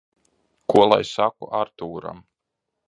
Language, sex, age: Latvian, male, 30-39